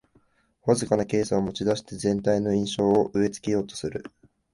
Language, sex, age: Japanese, male, 19-29